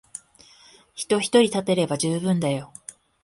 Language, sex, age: Japanese, female, 40-49